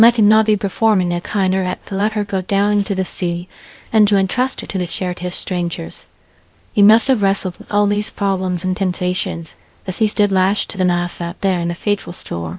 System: TTS, VITS